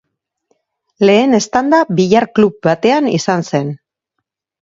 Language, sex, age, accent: Basque, male, 40-49, Mendebalekoa (Araba, Bizkaia, Gipuzkoako mendebaleko herri batzuk)